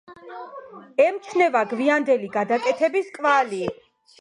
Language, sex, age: Georgian, female, 30-39